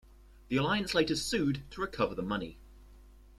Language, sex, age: English, male, under 19